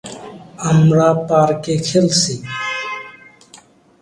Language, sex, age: Bengali, male, 19-29